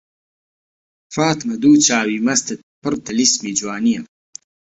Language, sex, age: Central Kurdish, male, 19-29